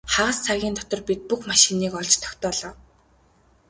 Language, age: Mongolian, 19-29